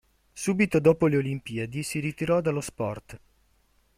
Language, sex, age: Italian, male, 19-29